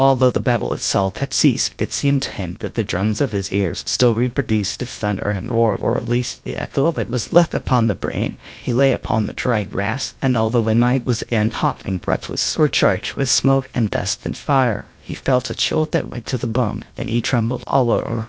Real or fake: fake